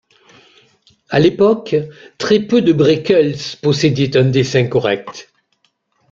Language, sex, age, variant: French, male, 50-59, Français de métropole